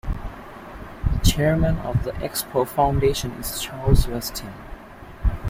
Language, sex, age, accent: English, male, under 19, United States English